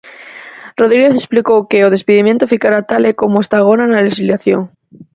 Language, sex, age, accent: Galician, female, 19-29, Central (gheada)